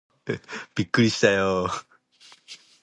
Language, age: Japanese, under 19